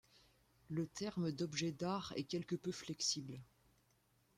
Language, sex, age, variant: French, female, 19-29, Français de métropole